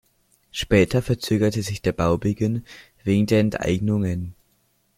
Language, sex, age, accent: German, male, 90+, Österreichisches Deutsch